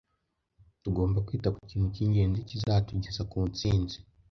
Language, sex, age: Kinyarwanda, male, under 19